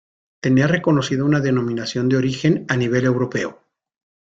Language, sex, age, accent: Spanish, male, 50-59, México